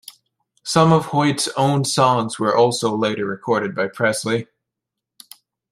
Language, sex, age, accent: English, male, 19-29, United States English